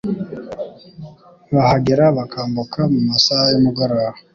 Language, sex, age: Kinyarwanda, male, 19-29